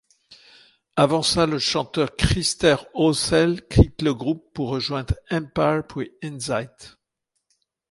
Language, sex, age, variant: French, male, 60-69, Français de métropole